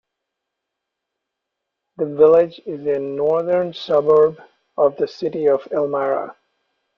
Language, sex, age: English, male, 40-49